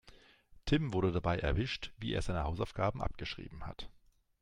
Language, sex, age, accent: German, male, 40-49, Deutschland Deutsch